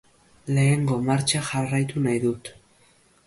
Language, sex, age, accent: Basque, male, under 19, Erdialdekoa edo Nafarra (Gipuzkoa, Nafarroa)